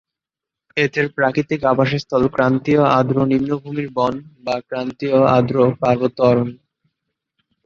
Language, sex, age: Bengali, male, 19-29